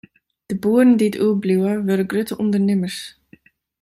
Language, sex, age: Western Frisian, female, 30-39